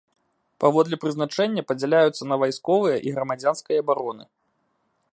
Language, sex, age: Belarusian, male, 19-29